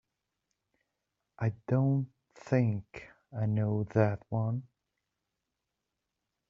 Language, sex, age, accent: English, male, 30-39, England English